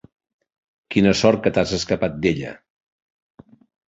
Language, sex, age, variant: Catalan, male, 60-69, Central